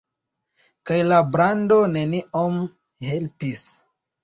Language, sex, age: Esperanto, male, 19-29